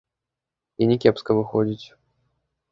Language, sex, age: Belarusian, male, 19-29